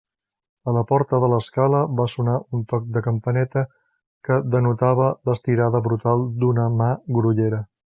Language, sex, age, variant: Catalan, male, 40-49, Central